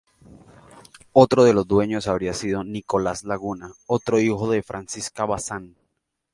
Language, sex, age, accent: Spanish, male, 30-39, Andino-Pacífico: Colombia, Perú, Ecuador, oeste de Bolivia y Venezuela andina